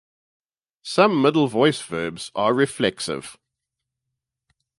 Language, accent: English, Southern African (South Africa, Zimbabwe, Namibia)